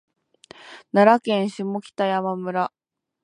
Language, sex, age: Japanese, female, 19-29